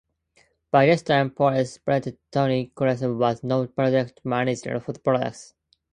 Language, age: English, under 19